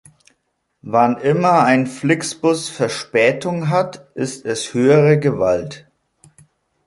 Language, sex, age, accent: German, male, 30-39, Deutschland Deutsch